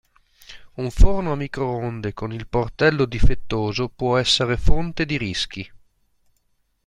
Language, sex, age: Italian, male, 40-49